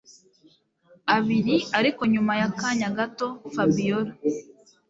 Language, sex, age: Kinyarwanda, female, 19-29